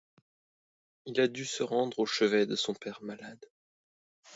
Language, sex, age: French, male, 19-29